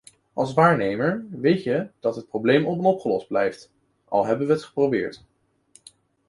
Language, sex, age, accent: Dutch, male, 19-29, Nederlands Nederlands